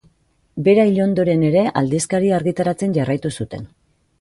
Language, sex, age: Basque, female, 40-49